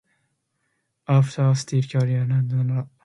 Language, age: English, 19-29